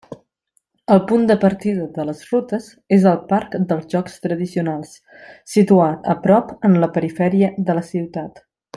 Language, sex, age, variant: Catalan, female, 19-29, Nord-Occidental